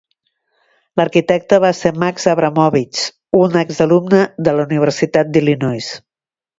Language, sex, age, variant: Catalan, female, 50-59, Septentrional